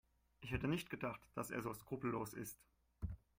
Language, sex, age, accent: German, male, 30-39, Deutschland Deutsch